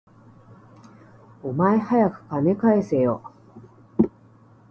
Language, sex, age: Japanese, female, 40-49